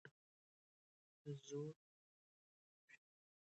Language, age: Pashto, 19-29